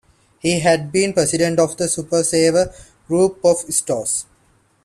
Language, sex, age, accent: English, male, 19-29, India and South Asia (India, Pakistan, Sri Lanka)